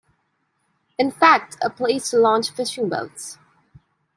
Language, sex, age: English, female, 19-29